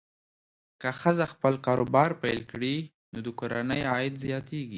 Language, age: Pashto, 19-29